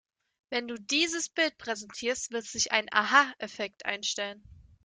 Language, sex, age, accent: German, female, 19-29, Deutschland Deutsch